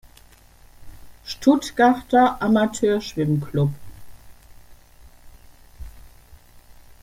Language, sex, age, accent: German, female, 70-79, Deutschland Deutsch